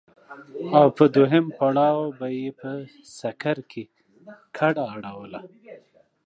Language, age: Pashto, 30-39